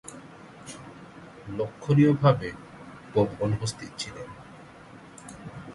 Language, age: Bengali, 30-39